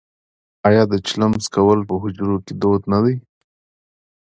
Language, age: Pashto, 30-39